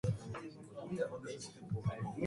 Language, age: Cantonese, 19-29